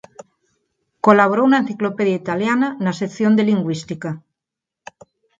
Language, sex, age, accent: Galician, female, 40-49, Neofalante